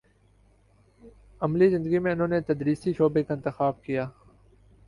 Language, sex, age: Urdu, male, 19-29